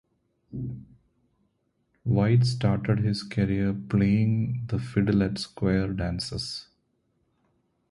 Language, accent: English, India and South Asia (India, Pakistan, Sri Lanka)